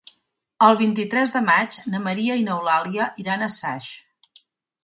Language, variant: Catalan, Central